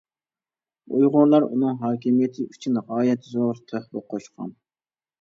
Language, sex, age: Uyghur, male, 19-29